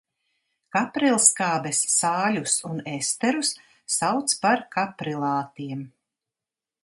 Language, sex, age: Latvian, female, 60-69